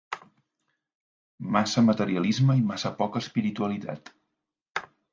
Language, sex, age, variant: Catalan, male, 50-59, Central